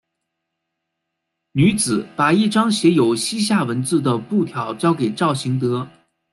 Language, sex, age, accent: Chinese, male, 30-39, 出生地：北京市